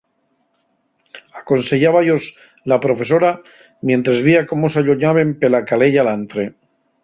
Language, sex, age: Asturian, male, 50-59